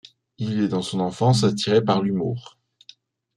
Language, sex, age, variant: French, male, 30-39, Français de métropole